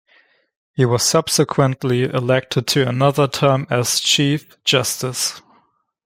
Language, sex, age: English, male, 19-29